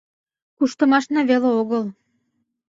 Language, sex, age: Mari, female, under 19